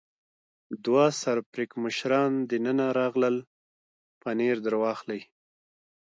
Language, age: Pashto, 30-39